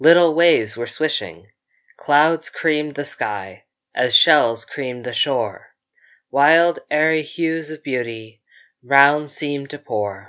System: none